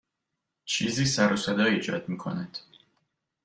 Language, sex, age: Persian, male, 30-39